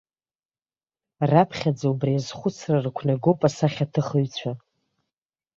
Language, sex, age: Abkhazian, female, 30-39